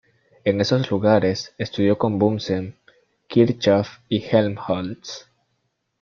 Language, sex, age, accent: Spanish, male, under 19, Andino-Pacífico: Colombia, Perú, Ecuador, oeste de Bolivia y Venezuela andina